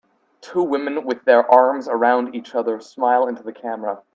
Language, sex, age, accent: English, male, under 19, United States English